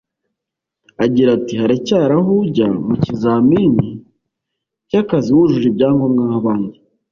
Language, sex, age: Kinyarwanda, male, 40-49